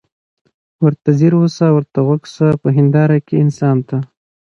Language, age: Pashto, 19-29